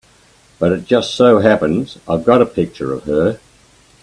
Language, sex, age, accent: English, male, 80-89, Australian English